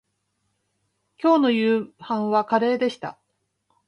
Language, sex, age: Japanese, female, 50-59